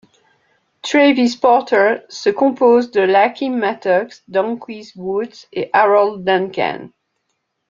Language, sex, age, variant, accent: French, female, 50-59, Français d'Europe, Français de Suisse